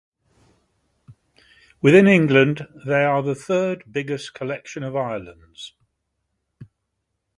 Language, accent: English, England English